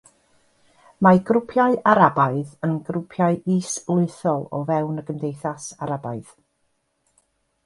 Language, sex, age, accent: Welsh, female, 60-69, Y Deyrnas Unedig Cymraeg